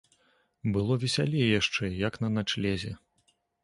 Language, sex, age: Belarusian, male, 30-39